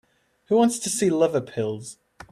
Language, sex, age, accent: English, male, 19-29, England English